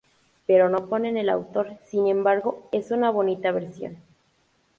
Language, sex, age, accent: Spanish, female, 19-29, México